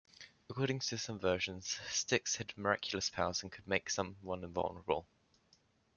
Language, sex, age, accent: English, female, under 19, New Zealand English